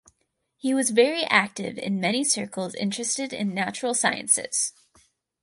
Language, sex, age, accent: English, female, under 19, United States English